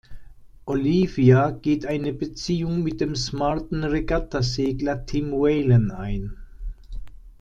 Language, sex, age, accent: German, male, 60-69, Deutschland Deutsch